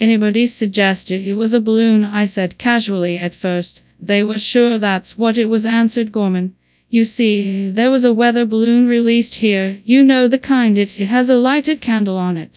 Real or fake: fake